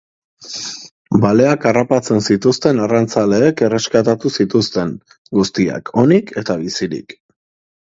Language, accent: Basque, Erdialdekoa edo Nafarra (Gipuzkoa, Nafarroa)